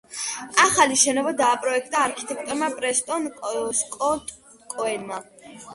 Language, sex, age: Georgian, female, under 19